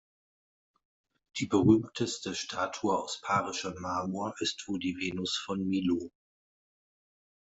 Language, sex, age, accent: German, male, 40-49, Deutschland Deutsch